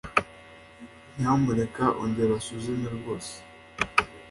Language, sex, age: Kinyarwanda, male, under 19